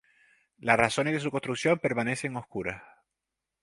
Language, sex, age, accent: Spanish, male, 50-59, España: Islas Canarias